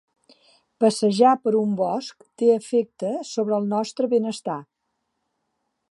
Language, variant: Catalan, Central